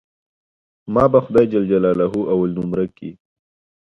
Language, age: Pashto, 19-29